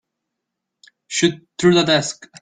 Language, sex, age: English, male, 19-29